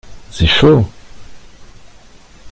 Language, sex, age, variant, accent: French, male, 50-59, Français d'Europe, Français de Belgique